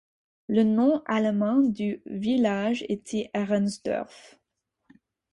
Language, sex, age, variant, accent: French, female, 19-29, Français d'Amérique du Nord, Français des États-Unis